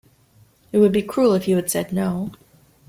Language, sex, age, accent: English, female, 30-39, United States English